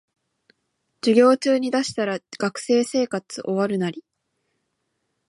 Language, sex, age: Japanese, female, 19-29